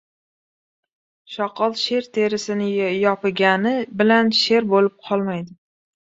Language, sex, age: Uzbek, male, under 19